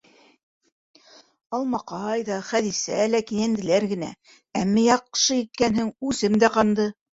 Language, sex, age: Bashkir, female, 60-69